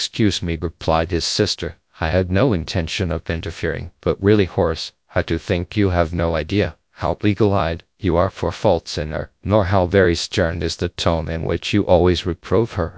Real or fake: fake